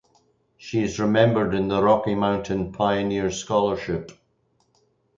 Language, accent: English, Scottish English